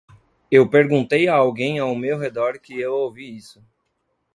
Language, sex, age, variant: Portuguese, male, 40-49, Portuguese (Brasil)